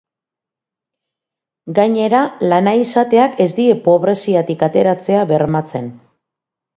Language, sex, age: Basque, female, 50-59